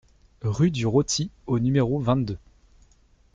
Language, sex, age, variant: French, male, 19-29, Français de métropole